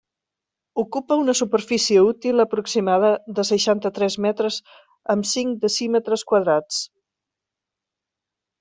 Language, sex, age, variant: Catalan, female, 50-59, Central